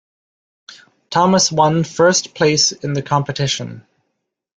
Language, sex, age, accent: English, male, 19-29, Canadian English